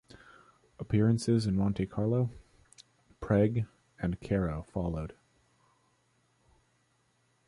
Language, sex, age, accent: English, male, 19-29, United States English